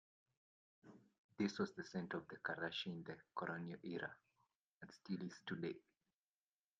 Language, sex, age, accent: English, male, 19-29, Southern African (South Africa, Zimbabwe, Namibia)